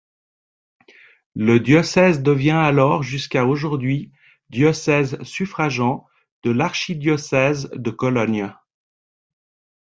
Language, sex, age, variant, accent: French, male, 40-49, Français d'Europe, Français de Suisse